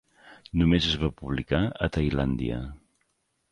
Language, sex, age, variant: Catalan, male, 50-59, Central